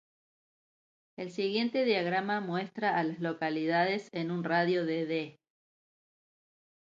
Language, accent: Spanish, Rioplatense: Argentina, Uruguay, este de Bolivia, Paraguay